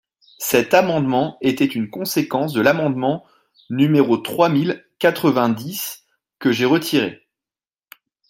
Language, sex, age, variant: French, male, 30-39, Français de métropole